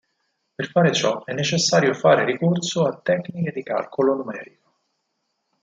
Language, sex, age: Italian, male, 30-39